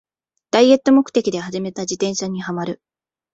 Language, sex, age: Japanese, female, 19-29